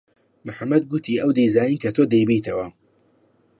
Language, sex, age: Central Kurdish, male, under 19